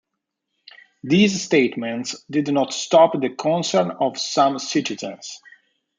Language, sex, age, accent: English, male, 40-49, United States English